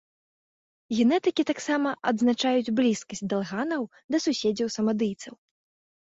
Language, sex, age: Belarusian, female, 19-29